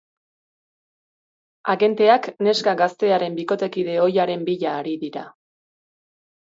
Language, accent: Basque, Erdialdekoa edo Nafarra (Gipuzkoa, Nafarroa)